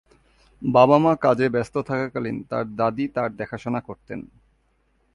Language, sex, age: Bengali, male, 30-39